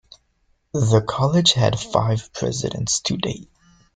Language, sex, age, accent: English, male, under 19, United States English